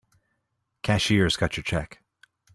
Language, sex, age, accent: English, male, 40-49, Canadian English